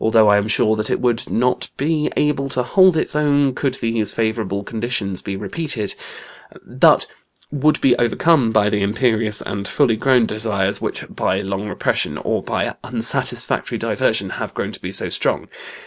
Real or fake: real